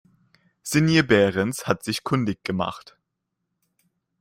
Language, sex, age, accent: German, male, 19-29, Deutschland Deutsch